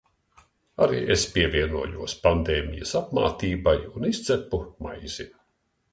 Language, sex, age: Latvian, male, 60-69